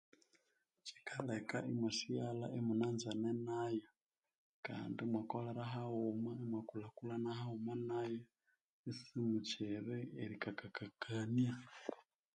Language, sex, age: Konzo, male, 19-29